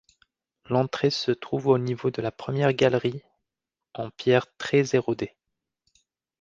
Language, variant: French, Français de métropole